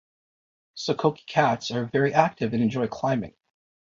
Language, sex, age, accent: English, male, 40-49, Canadian English